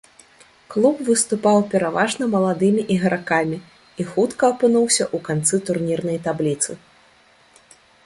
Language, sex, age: Belarusian, female, 19-29